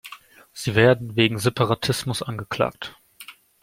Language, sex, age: German, male, 19-29